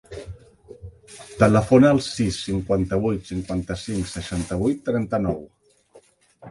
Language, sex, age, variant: Catalan, male, 50-59, Central